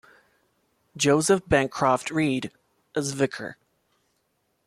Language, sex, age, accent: English, male, 19-29, United States English